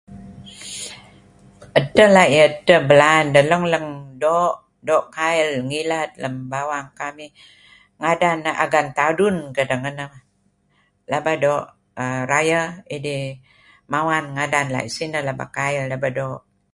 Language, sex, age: Kelabit, female, 70-79